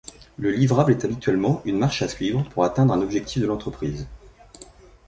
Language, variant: French, Français de métropole